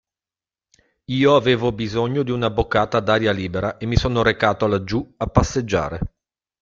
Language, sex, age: Italian, male, 50-59